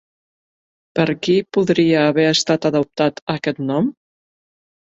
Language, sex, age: Catalan, female, 50-59